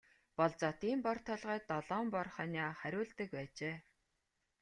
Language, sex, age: Mongolian, female, 30-39